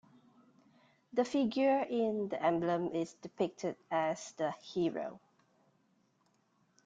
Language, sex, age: English, female, 30-39